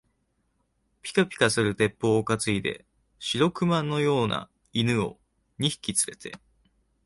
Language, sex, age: Japanese, male, 19-29